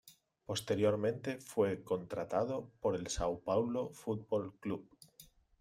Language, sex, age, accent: Spanish, male, 30-39, España: Sur peninsular (Andalucia, Extremadura, Murcia)